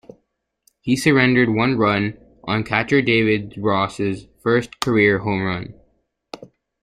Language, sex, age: English, male, under 19